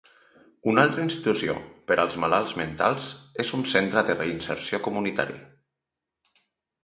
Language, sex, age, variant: Catalan, male, 40-49, Central